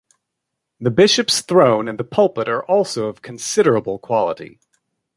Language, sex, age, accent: English, male, 50-59, United States English